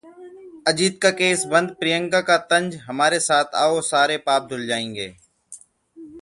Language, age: Hindi, 30-39